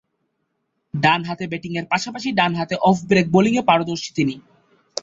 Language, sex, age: Bengali, male, 19-29